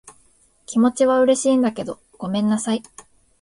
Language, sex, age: Japanese, female, 19-29